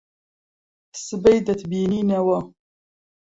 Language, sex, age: Central Kurdish, female, 50-59